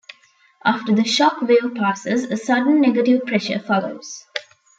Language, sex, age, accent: English, female, 19-29, India and South Asia (India, Pakistan, Sri Lanka)